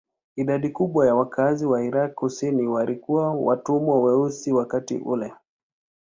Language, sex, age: Swahili, male, 19-29